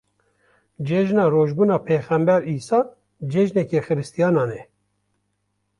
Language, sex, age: Kurdish, male, 50-59